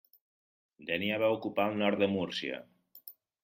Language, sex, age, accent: Catalan, male, 40-49, valencià